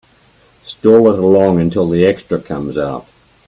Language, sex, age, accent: English, male, 80-89, Australian English